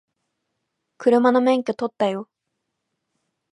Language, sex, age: Japanese, female, 19-29